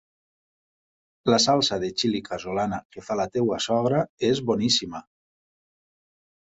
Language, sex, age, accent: Catalan, male, 50-59, valencià